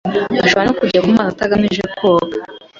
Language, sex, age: Kinyarwanda, female, 19-29